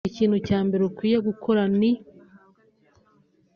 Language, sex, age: Kinyarwanda, female, 19-29